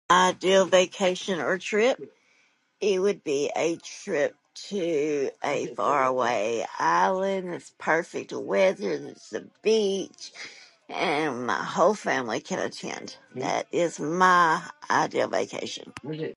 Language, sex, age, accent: English, female, 40-49, United States English